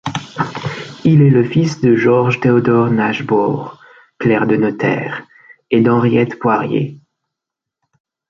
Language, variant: French, Français de métropole